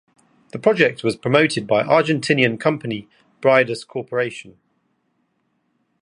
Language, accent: English, England English